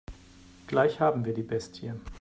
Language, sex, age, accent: German, male, 50-59, Deutschland Deutsch